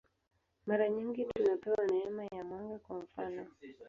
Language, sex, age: Swahili, female, 19-29